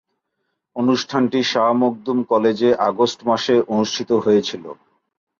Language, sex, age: Bengali, male, 40-49